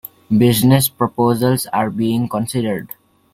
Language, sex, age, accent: English, male, under 19, India and South Asia (India, Pakistan, Sri Lanka)